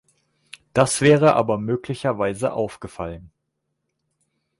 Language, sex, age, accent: German, male, 19-29, Deutschland Deutsch